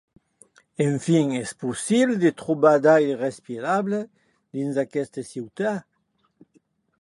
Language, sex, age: Occitan, male, 60-69